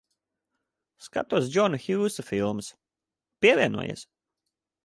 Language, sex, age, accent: Latvian, male, 30-39, bez akcenta